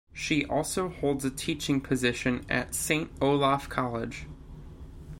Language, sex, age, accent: English, male, 19-29, United States English